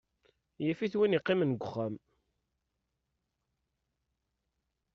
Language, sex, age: Kabyle, male, 30-39